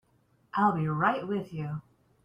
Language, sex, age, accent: English, female, 50-59, United States English